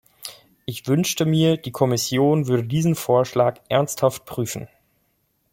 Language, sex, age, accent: German, male, 30-39, Deutschland Deutsch